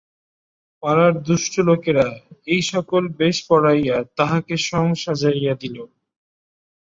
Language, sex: Bengali, male